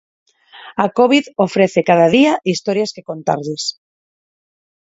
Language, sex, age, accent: Galician, female, 40-49, Neofalante